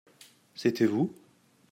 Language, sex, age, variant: French, male, 19-29, Français de métropole